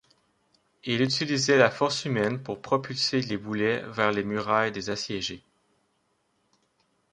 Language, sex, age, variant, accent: French, male, 30-39, Français d'Amérique du Nord, Français du Canada